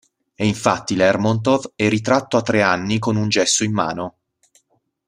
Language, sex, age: Italian, male, 30-39